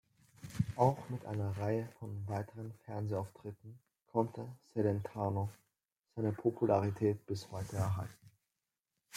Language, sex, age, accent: German, male, under 19, Österreichisches Deutsch